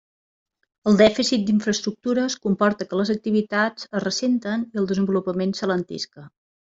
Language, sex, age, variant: Catalan, female, 40-49, Central